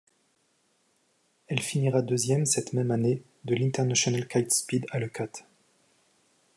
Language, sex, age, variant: French, male, 30-39, Français de métropole